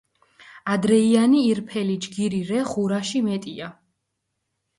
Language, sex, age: Mingrelian, female, 19-29